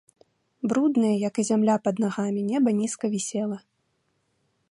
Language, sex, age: Belarusian, female, 30-39